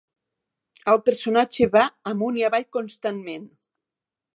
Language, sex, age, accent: Catalan, female, 60-69, occidental